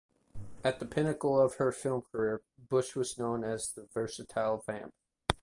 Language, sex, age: English, male, 30-39